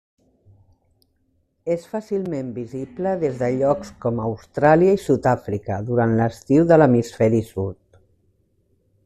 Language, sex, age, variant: Catalan, female, 50-59, Central